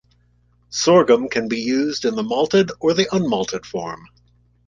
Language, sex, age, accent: English, male, 40-49, United States English